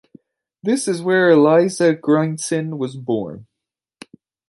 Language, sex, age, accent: English, male, 19-29, United States English